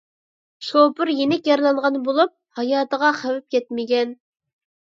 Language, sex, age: Uyghur, female, under 19